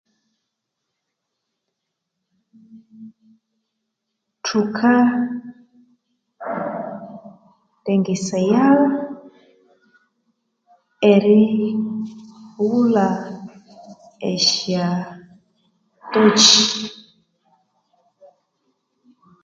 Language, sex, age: Konzo, female, 30-39